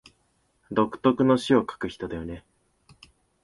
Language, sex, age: Japanese, male, 19-29